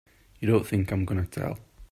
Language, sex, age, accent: English, male, 19-29, England English